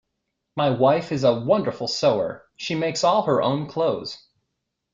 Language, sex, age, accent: English, male, 30-39, United States English